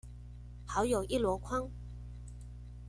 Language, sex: Chinese, female